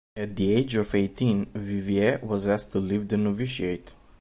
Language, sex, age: English, male, 19-29